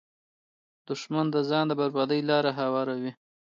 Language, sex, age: Pashto, male, 30-39